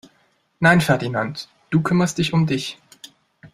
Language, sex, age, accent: German, male, 19-29, Deutschland Deutsch